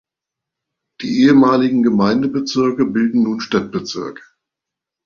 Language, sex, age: German, male, 50-59